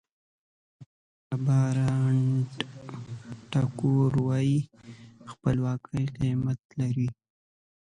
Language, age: Pashto, 19-29